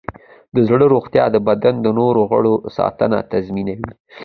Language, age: Pashto, under 19